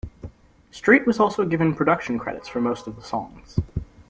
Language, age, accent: English, under 19, Canadian English